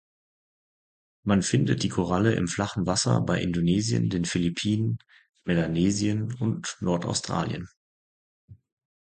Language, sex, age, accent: German, male, 30-39, Deutschland Deutsch